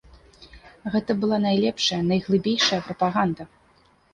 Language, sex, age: Belarusian, female, 30-39